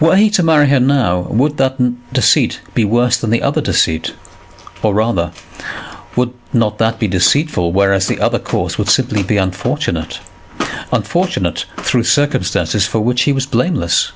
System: none